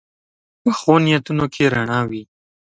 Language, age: Pashto, 19-29